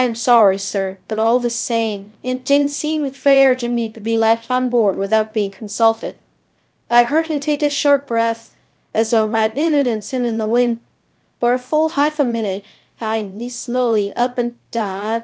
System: TTS, VITS